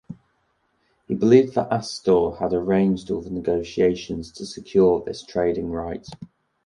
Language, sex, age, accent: English, male, 19-29, England English